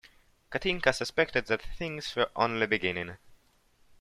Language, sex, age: English, male, under 19